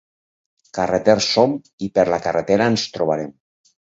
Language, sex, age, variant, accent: Catalan, male, 60-69, Valencià meridional, valencià